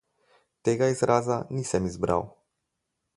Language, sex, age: Slovenian, male, 40-49